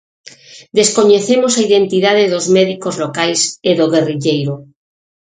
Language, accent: Galician, Central (gheada); Oriental (común en zona oriental)